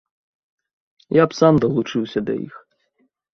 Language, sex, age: Belarusian, male, 30-39